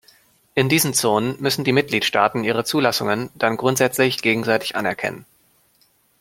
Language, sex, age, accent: German, male, 30-39, Deutschland Deutsch